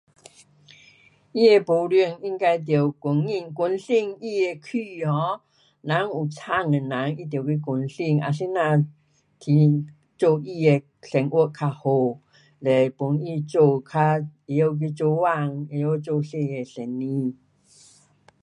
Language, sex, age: Pu-Xian Chinese, female, 70-79